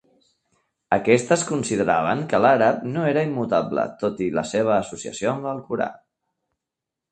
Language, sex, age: Catalan, male, 30-39